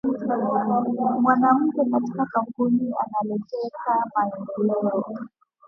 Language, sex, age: Swahili, female, 19-29